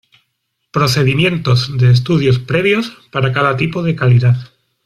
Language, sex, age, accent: Spanish, male, 40-49, España: Sur peninsular (Andalucia, Extremadura, Murcia)